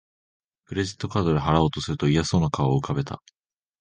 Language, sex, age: Japanese, male, under 19